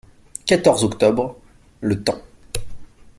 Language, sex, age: French, male, 19-29